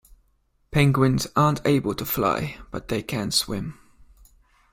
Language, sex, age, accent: English, male, 19-29, England English